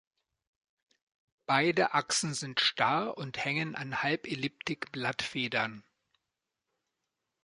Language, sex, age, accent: German, male, 50-59, Deutschland Deutsch